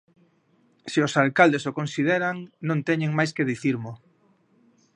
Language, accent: Galician, Normativo (estándar)